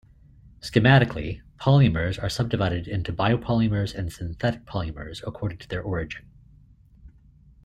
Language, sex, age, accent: English, male, 40-49, United States English